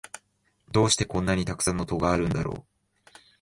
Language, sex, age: Japanese, male, 19-29